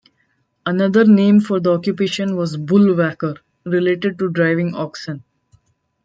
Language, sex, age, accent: English, female, 19-29, India and South Asia (India, Pakistan, Sri Lanka)